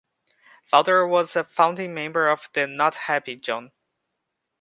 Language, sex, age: English, male, 19-29